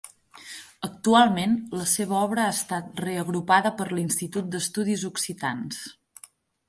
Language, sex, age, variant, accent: Catalan, female, 19-29, Central, Oriental